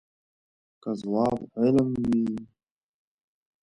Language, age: Pashto, 19-29